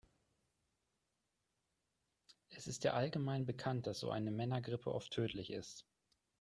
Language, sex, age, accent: German, male, 40-49, Deutschland Deutsch